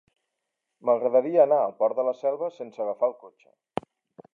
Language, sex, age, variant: Catalan, male, 50-59, Central